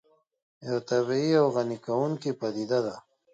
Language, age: Pashto, 30-39